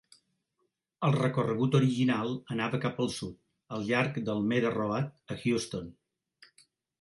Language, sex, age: Catalan, male, 60-69